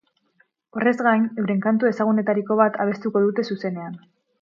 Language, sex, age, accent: Basque, female, 19-29, Mendebalekoa (Araba, Bizkaia, Gipuzkoako mendebaleko herri batzuk)